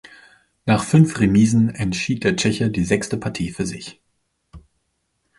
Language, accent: German, Deutschland Deutsch